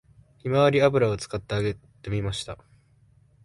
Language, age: Japanese, 19-29